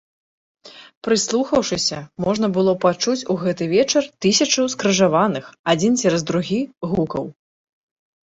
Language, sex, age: Belarusian, female, 30-39